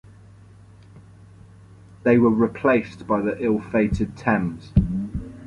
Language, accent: English, England English